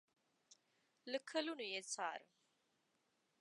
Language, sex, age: Pashto, female, 19-29